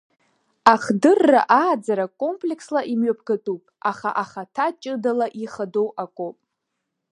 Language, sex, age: Abkhazian, female, under 19